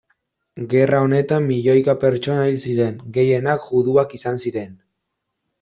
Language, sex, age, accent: Basque, male, 19-29, Mendebalekoa (Araba, Bizkaia, Gipuzkoako mendebaleko herri batzuk)